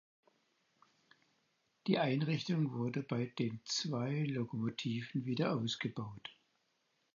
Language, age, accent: German, 70-79, Deutschland Deutsch